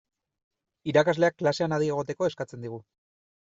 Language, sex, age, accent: Basque, male, 30-39, Erdialdekoa edo Nafarra (Gipuzkoa, Nafarroa)